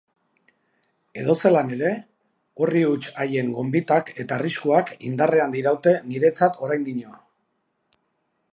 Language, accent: Basque, Erdialdekoa edo Nafarra (Gipuzkoa, Nafarroa)